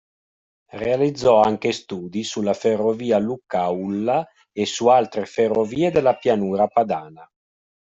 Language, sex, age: Italian, male, 50-59